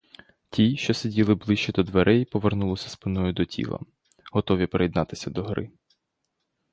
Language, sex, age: Ukrainian, male, 19-29